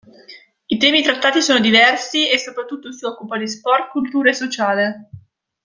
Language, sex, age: Italian, female, 19-29